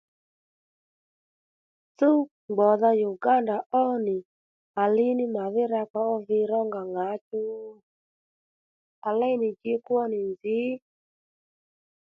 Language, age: Lendu, 19-29